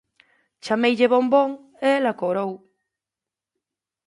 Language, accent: Galician, Normativo (estándar)